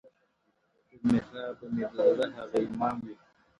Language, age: Pashto, 30-39